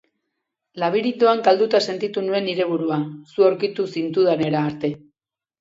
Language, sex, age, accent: Basque, female, 40-49, Erdialdekoa edo Nafarra (Gipuzkoa, Nafarroa)